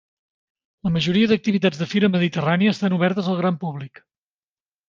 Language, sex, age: Catalan, male, 40-49